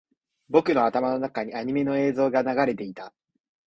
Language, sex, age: Japanese, male, 19-29